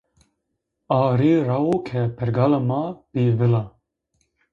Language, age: Zaza, 19-29